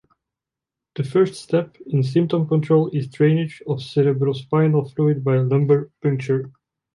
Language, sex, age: English, male, 19-29